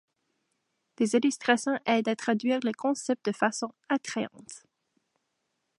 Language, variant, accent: French, Français d'Amérique du Nord, Français du Canada